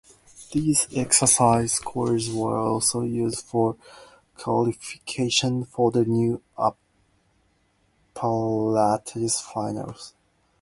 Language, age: English, 19-29